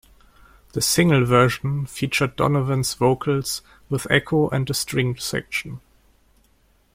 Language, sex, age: English, male, 19-29